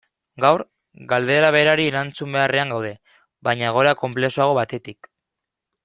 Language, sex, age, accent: Basque, male, 19-29, Mendebalekoa (Araba, Bizkaia, Gipuzkoako mendebaleko herri batzuk)